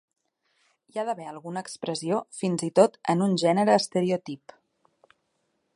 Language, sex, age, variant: Catalan, female, 30-39, Central